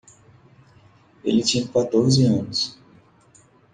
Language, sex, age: Portuguese, male, 30-39